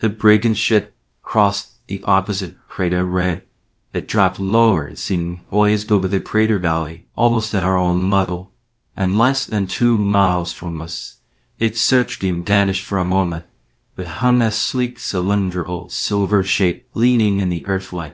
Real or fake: fake